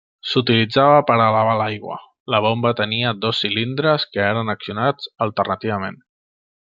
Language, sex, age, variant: Catalan, male, 30-39, Central